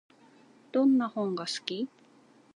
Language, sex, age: Japanese, female, 19-29